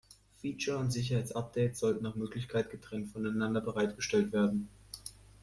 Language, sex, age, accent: German, male, under 19, Deutschland Deutsch